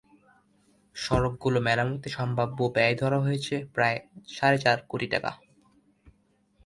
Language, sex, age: Bengali, male, under 19